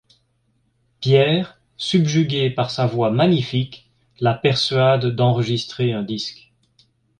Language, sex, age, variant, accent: French, male, 50-59, Français d'Europe, Français de Belgique